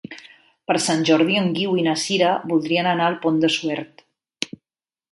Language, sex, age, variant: Catalan, female, 40-49, Central